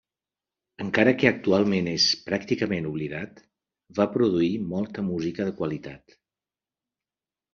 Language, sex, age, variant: Catalan, male, 60-69, Central